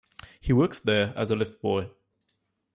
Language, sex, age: English, male, 19-29